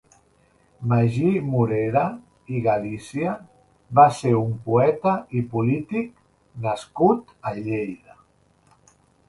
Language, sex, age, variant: Catalan, male, 50-59, Central